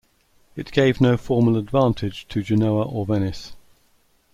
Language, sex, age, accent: English, male, 60-69, England English